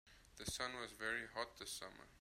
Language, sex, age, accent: English, male, 19-29, Southern African (South Africa, Zimbabwe, Namibia)